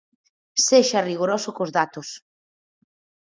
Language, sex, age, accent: Galician, female, 30-39, Atlántico (seseo e gheada)